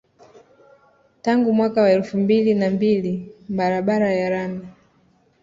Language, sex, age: Swahili, male, 19-29